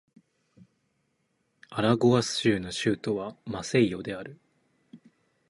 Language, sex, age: Japanese, male, 19-29